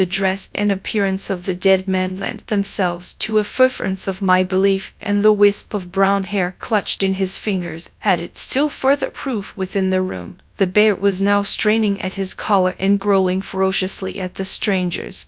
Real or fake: fake